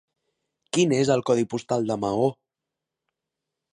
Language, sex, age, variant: Catalan, male, 30-39, Central